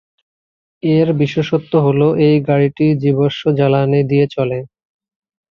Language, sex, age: Bengali, male, 19-29